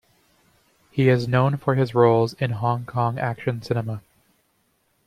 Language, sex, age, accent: English, male, 19-29, Canadian English